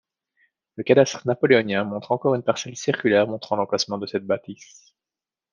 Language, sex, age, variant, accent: French, male, 30-39, Français d'Europe, Français de Belgique